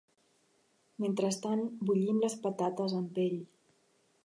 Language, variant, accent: Catalan, Central, central